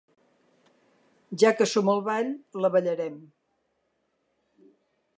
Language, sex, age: Catalan, female, 60-69